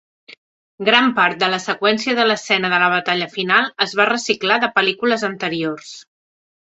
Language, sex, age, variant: Catalan, female, 40-49, Central